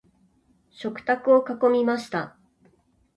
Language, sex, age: Japanese, female, 30-39